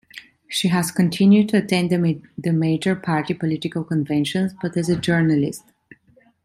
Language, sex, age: English, female, 30-39